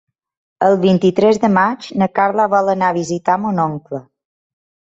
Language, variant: Catalan, Balear